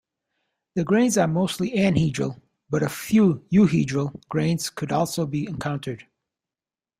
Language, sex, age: English, male, 40-49